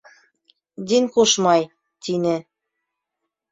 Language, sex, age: Bashkir, female, 30-39